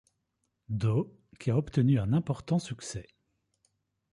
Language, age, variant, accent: French, 30-39, Français d'Europe, Français de Belgique